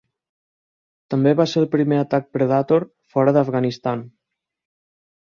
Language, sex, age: Catalan, male, 19-29